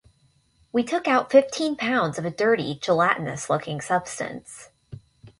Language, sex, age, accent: English, female, under 19, United States English